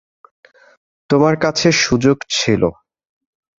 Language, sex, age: Bengali, male, 19-29